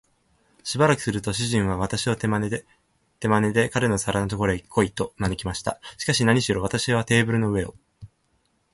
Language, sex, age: Japanese, male, 19-29